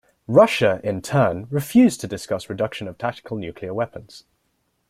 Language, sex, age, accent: English, male, 19-29, England English